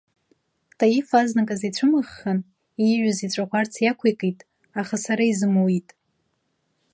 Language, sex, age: Abkhazian, female, 19-29